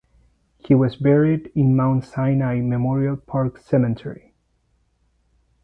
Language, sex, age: English, male, 30-39